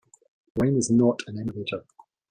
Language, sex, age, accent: English, male, 50-59, Scottish English